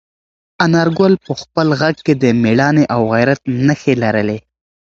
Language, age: Pashto, 19-29